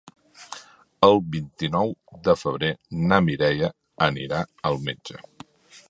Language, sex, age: Catalan, male, 50-59